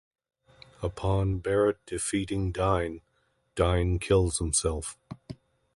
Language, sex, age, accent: English, male, 50-59, Canadian English